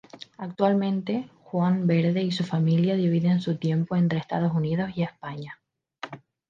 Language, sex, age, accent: Spanish, female, 19-29, España: Islas Canarias